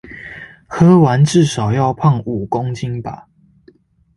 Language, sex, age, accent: Chinese, male, 19-29, 出生地：臺北市